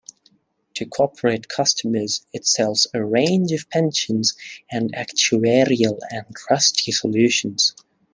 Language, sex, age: English, male, 19-29